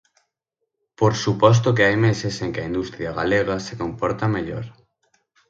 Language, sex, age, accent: Galician, male, 19-29, Central (gheada); Oriental (común en zona oriental); Normativo (estándar)